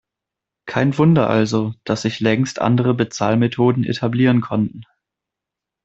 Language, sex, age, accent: German, male, 30-39, Deutschland Deutsch